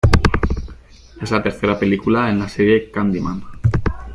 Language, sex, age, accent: Spanish, male, 19-29, España: Centro-Sur peninsular (Madrid, Toledo, Castilla-La Mancha)